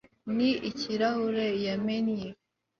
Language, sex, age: Kinyarwanda, female, 19-29